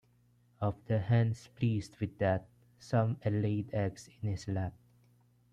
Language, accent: English, Filipino